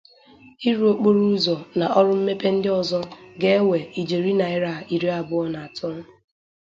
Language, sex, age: Igbo, female, under 19